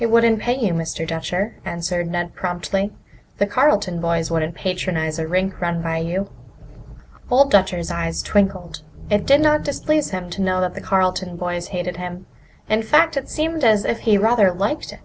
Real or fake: real